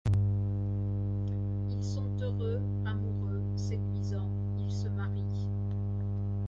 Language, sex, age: French, female, 60-69